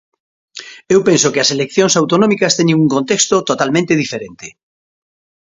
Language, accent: Galician, Normativo (estándar)